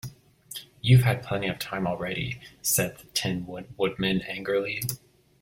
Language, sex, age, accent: English, male, 19-29, United States English